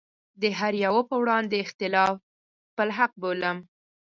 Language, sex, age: Pashto, female, 30-39